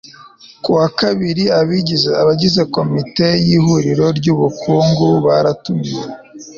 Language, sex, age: Kinyarwanda, male, 19-29